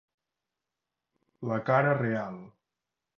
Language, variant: Catalan, Nord-Occidental